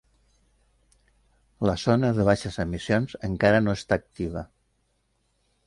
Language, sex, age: Catalan, male, 70-79